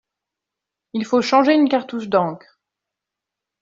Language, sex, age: French, female, 19-29